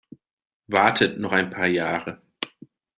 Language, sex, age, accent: German, male, 40-49, Deutschland Deutsch